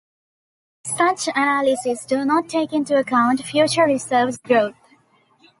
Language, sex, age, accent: English, female, 19-29, India and South Asia (India, Pakistan, Sri Lanka)